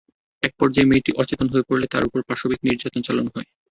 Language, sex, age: Bengali, male, 19-29